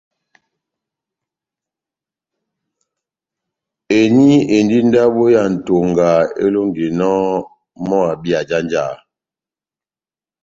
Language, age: Batanga, 60-69